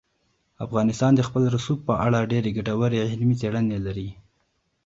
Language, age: Pashto, 19-29